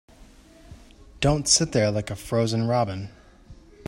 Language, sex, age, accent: English, male, 30-39, United States English